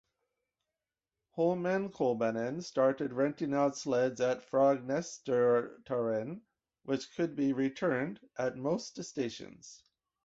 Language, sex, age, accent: English, male, 40-49, United States English